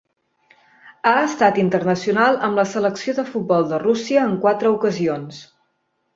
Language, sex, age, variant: Catalan, female, 19-29, Central